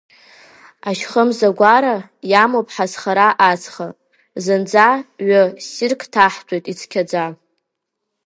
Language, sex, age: Abkhazian, female, under 19